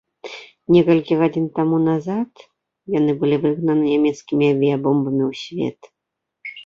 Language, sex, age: Belarusian, female, 30-39